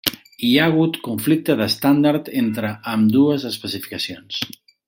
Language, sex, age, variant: Catalan, male, 50-59, Central